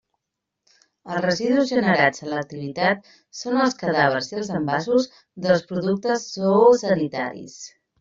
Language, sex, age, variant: Catalan, female, 30-39, Central